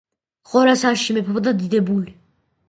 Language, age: Georgian, under 19